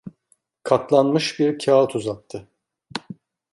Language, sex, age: Turkish, male, 50-59